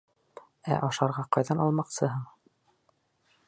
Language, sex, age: Bashkir, male, 30-39